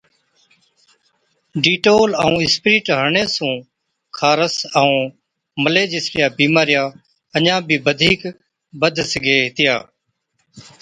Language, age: Od, 40-49